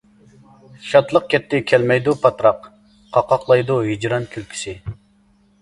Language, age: Uyghur, 19-29